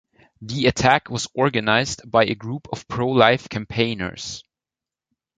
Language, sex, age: English, male, 19-29